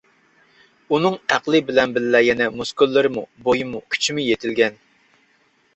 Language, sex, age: Uyghur, male, 40-49